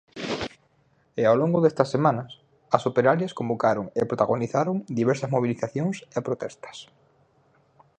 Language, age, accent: Galician, 19-29, Oriental (común en zona oriental)